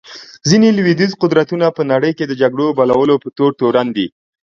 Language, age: Pashto, 30-39